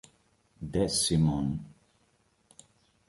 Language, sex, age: Italian, male, 30-39